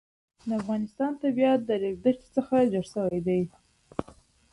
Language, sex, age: Pashto, female, 19-29